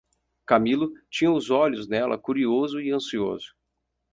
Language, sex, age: Portuguese, male, 19-29